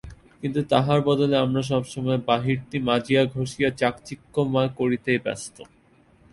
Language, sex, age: Bengali, male, under 19